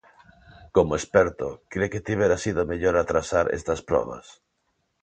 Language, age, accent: Galician, 40-49, Neofalante